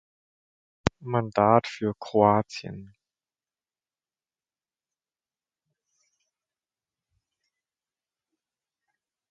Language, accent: German, Deutschland Deutsch